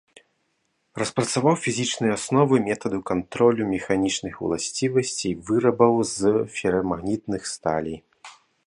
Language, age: Belarusian, 19-29